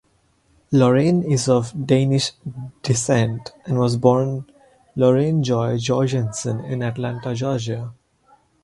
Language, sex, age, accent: English, male, 19-29, India and South Asia (India, Pakistan, Sri Lanka)